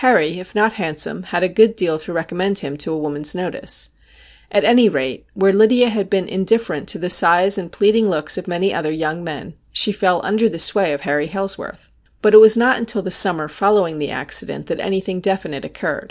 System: none